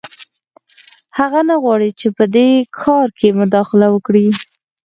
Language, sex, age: Pashto, female, 19-29